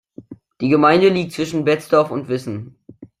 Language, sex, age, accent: German, male, under 19, Deutschland Deutsch